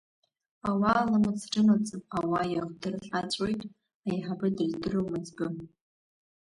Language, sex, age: Abkhazian, female, under 19